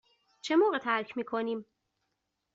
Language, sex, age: Persian, female, 30-39